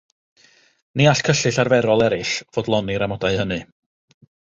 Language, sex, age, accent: Welsh, male, 30-39, Y Deyrnas Unedig Cymraeg